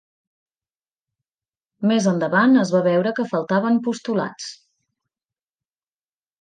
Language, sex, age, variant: Catalan, female, 30-39, Nord-Occidental